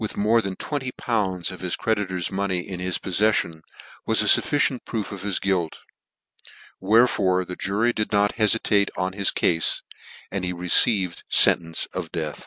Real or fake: real